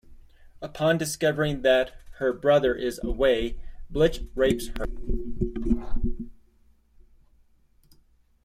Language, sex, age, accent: English, male, 40-49, United States English